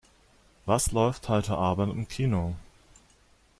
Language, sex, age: German, male, 30-39